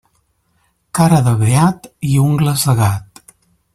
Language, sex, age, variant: Catalan, male, 40-49, Central